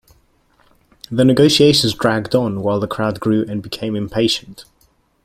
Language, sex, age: English, male, 19-29